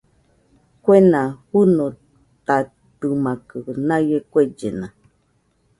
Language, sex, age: Nüpode Huitoto, female, 40-49